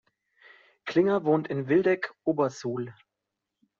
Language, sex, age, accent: German, male, 30-39, Deutschland Deutsch